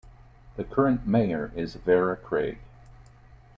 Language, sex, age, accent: English, male, 40-49, United States English